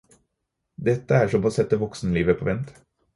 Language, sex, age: Norwegian Bokmål, male, 30-39